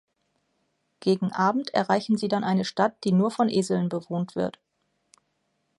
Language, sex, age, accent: German, female, 30-39, Deutschland Deutsch